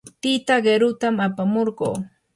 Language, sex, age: Yanahuanca Pasco Quechua, female, 30-39